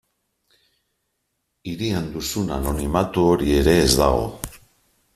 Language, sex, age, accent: Basque, male, 50-59, Mendebalekoa (Araba, Bizkaia, Gipuzkoako mendebaleko herri batzuk)